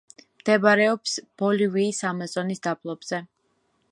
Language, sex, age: Georgian, female, 19-29